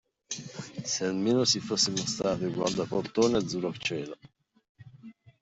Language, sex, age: Italian, male, 50-59